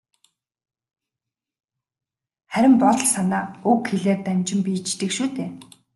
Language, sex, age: Mongolian, female, 19-29